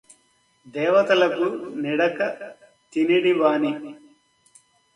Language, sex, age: Telugu, male, 60-69